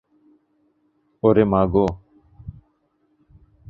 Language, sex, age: Bengali, male, 19-29